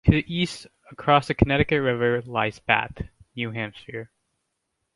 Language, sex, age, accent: English, male, under 19, United States English